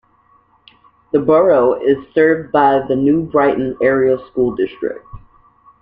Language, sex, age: English, female, 19-29